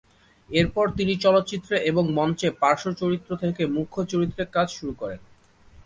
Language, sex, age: Bengali, male, 19-29